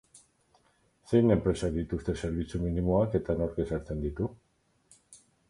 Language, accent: Basque, Erdialdekoa edo Nafarra (Gipuzkoa, Nafarroa)